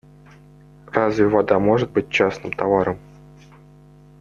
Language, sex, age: Russian, male, 30-39